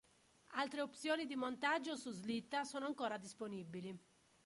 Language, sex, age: Italian, female, 50-59